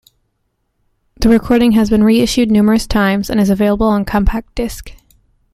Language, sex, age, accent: English, female, 19-29, United States English